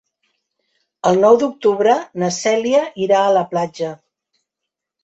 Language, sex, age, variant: Catalan, female, 50-59, Central